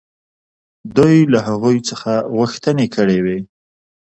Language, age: Pashto, 30-39